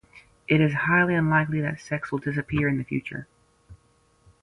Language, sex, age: English, female, 19-29